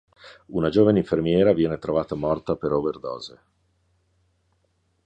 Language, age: Italian, 50-59